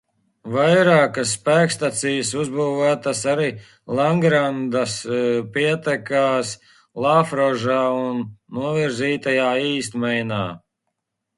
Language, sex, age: Latvian, male, 40-49